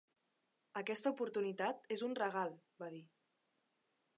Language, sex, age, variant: Catalan, female, under 19, Central